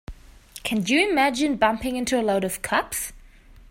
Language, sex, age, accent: English, female, 19-29, England English